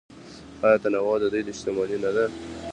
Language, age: Pashto, under 19